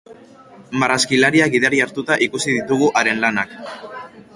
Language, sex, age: Basque, male, under 19